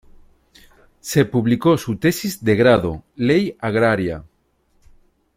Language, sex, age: Spanish, male, 40-49